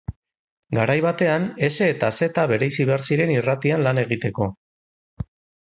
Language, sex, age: Basque, male, 40-49